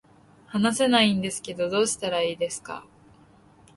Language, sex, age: Japanese, female, under 19